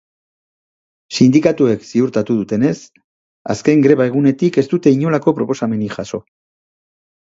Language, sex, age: Basque, male, 50-59